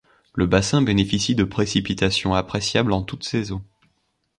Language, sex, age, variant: French, male, under 19, Français de métropole